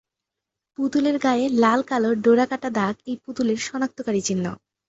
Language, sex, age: Bengali, female, under 19